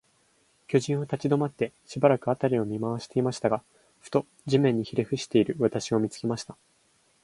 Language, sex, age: Japanese, male, 19-29